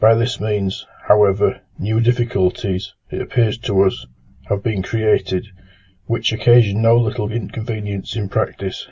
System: none